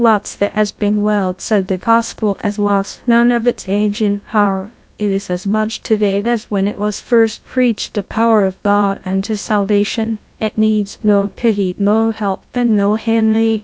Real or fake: fake